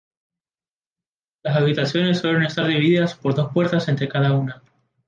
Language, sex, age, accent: Spanish, male, 19-29, América central